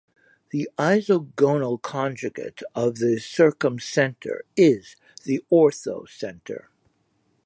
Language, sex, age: English, male, 70-79